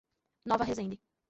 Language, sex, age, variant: Portuguese, female, 19-29, Portuguese (Brasil)